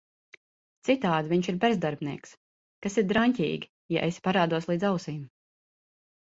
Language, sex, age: Latvian, female, 30-39